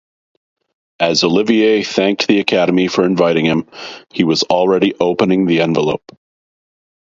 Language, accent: English, Canadian English